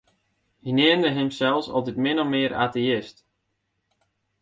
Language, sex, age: Western Frisian, male, 19-29